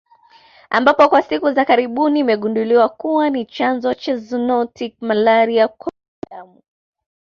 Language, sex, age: Swahili, female, 19-29